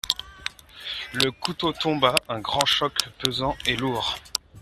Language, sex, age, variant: French, male, 19-29, Français de métropole